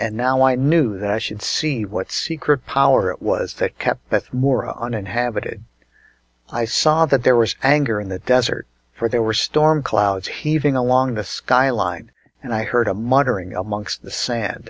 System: none